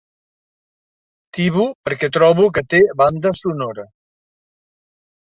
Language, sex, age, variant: Catalan, male, 60-69, Central